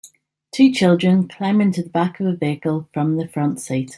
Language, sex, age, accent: English, female, 30-39, Irish English